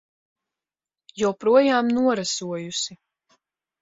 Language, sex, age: Latvian, female, under 19